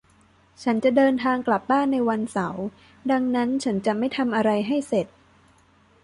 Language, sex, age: Thai, female, 19-29